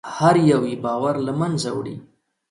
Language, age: Pashto, 30-39